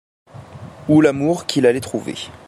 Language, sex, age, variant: French, male, 19-29, Français de métropole